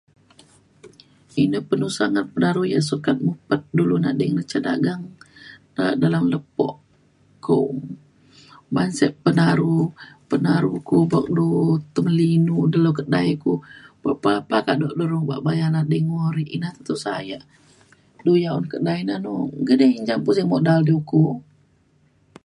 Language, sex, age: Mainstream Kenyah, female, 30-39